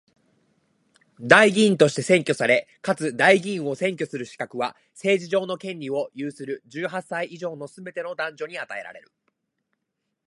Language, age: Japanese, 19-29